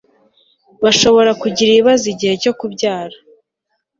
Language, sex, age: Kinyarwanda, female, 19-29